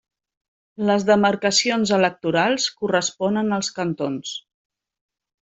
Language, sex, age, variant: Catalan, female, 40-49, Central